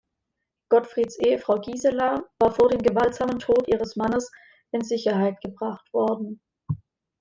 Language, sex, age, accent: German, female, 19-29, Deutschland Deutsch